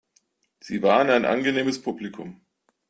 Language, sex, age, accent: German, male, 40-49, Deutschland Deutsch